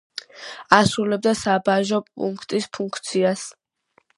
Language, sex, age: Georgian, female, 19-29